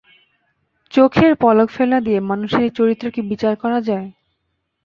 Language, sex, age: Bengali, female, 19-29